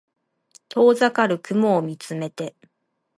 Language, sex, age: Japanese, female, 30-39